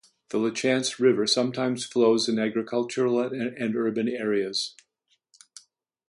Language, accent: English, Canadian English